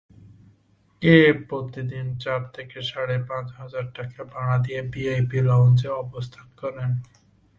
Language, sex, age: Bengali, male, 19-29